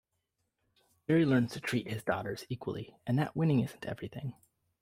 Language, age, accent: English, 30-39, United States English